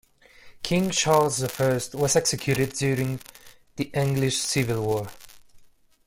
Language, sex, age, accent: English, male, 19-29, United States English